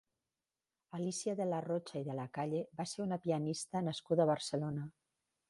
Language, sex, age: Catalan, female, 50-59